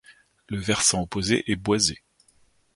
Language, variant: French, Français de métropole